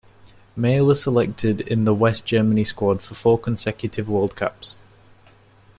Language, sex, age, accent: English, male, under 19, England English